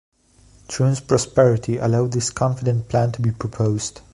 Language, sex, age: English, male, 19-29